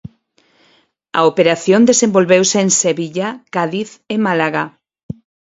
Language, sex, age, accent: Galician, female, 50-59, Normativo (estándar)